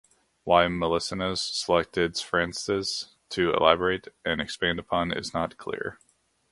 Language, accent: English, United States English